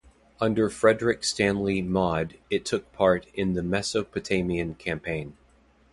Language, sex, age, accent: English, male, 30-39, United States English